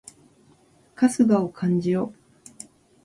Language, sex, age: Japanese, female, 60-69